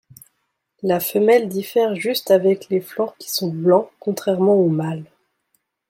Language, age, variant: French, 19-29, Français de métropole